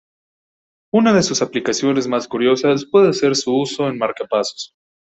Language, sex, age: Spanish, male, 19-29